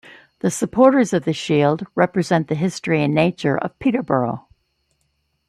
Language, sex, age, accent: English, female, 60-69, United States English